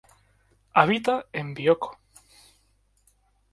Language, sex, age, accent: Spanish, male, 19-29, España: Islas Canarias